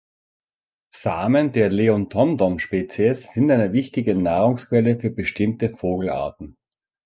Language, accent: German, Österreichisches Deutsch